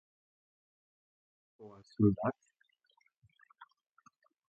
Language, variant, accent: Catalan, Central, central